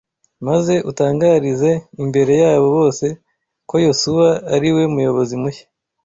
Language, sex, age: Kinyarwanda, male, 19-29